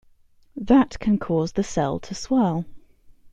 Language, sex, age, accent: English, female, 19-29, England English